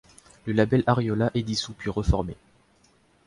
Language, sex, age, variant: French, male, under 19, Français de métropole